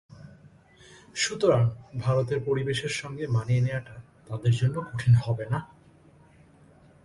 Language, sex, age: Bengali, male, 19-29